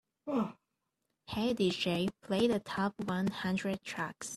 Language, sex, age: English, female, 19-29